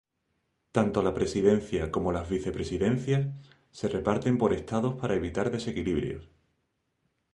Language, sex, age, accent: Spanish, male, 40-49, España: Sur peninsular (Andalucia, Extremadura, Murcia)